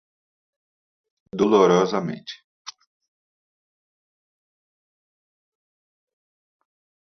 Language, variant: Portuguese, Portuguese (Brasil)